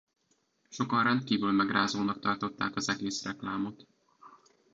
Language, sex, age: Hungarian, male, 19-29